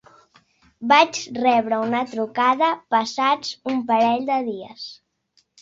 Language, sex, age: Catalan, female, 60-69